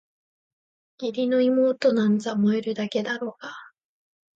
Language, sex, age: Japanese, female, under 19